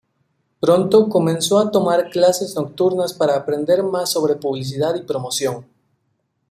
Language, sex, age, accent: Spanish, male, 19-29, México